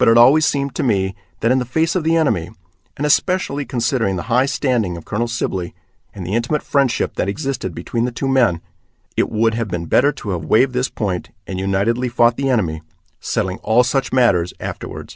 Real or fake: real